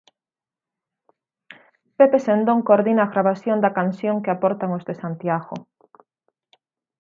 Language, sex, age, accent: Galician, female, 19-29, Atlántico (seseo e gheada); Normativo (estándar)